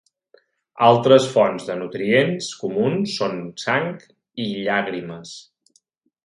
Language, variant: Catalan, Septentrional